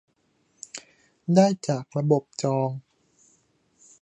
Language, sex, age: Thai, male, 19-29